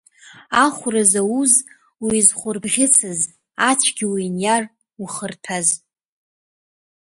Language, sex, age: Abkhazian, female, 19-29